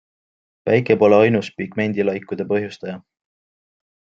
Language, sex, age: Estonian, male, 19-29